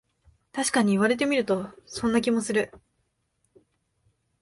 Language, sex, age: Japanese, female, 19-29